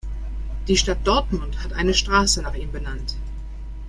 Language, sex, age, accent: German, female, 30-39, Deutschland Deutsch